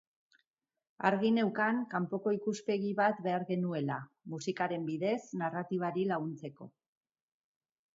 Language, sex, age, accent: Basque, female, 50-59, Mendebalekoa (Araba, Bizkaia, Gipuzkoako mendebaleko herri batzuk)